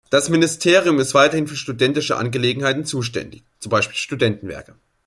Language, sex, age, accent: German, male, under 19, Deutschland Deutsch